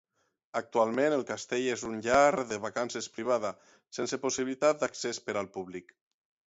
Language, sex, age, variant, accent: Catalan, male, 30-39, Valencià meridional, central; valencià